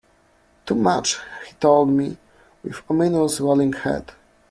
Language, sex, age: English, male, 30-39